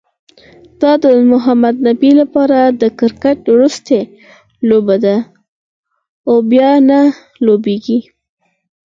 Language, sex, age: Pashto, female, under 19